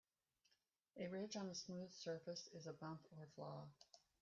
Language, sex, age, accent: English, female, 60-69, United States English